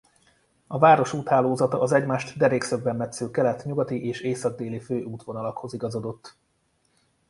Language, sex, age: Hungarian, male, 30-39